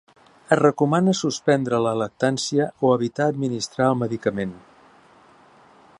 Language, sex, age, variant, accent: Catalan, male, 60-69, Central, central